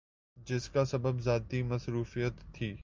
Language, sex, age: Urdu, male, 19-29